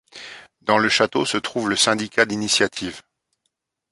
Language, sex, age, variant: French, male, 40-49, Français de métropole